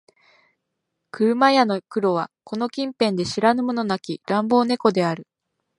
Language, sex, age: Japanese, female, 19-29